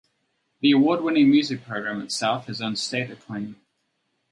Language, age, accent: English, 30-39, Australian English